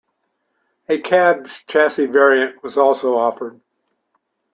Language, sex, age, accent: English, male, 70-79, Canadian English